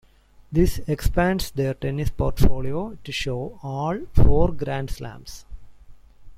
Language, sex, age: English, male, 40-49